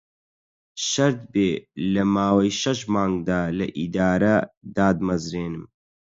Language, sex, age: Central Kurdish, male, 30-39